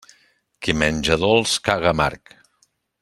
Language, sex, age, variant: Catalan, male, 60-69, Central